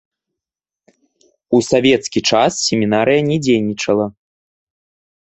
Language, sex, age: Belarusian, male, 19-29